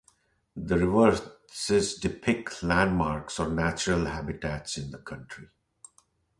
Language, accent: English, India and South Asia (India, Pakistan, Sri Lanka)